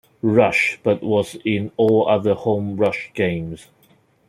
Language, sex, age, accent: English, male, 30-39, Hong Kong English